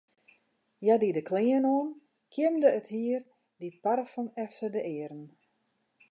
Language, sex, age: Western Frisian, female, 60-69